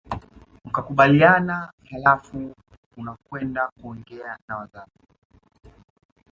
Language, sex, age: Swahili, male, 19-29